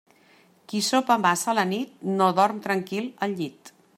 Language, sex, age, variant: Catalan, female, 60-69, Central